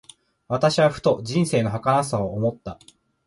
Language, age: Japanese, 19-29